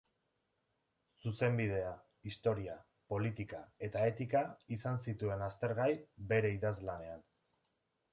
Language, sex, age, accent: Basque, male, 19-29, Erdialdekoa edo Nafarra (Gipuzkoa, Nafarroa)